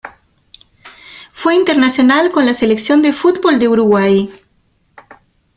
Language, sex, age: Spanish, female, 50-59